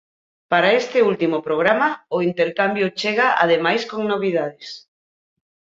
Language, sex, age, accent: Galician, female, 40-49, Normativo (estándar)